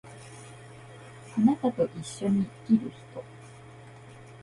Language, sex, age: Japanese, female, 19-29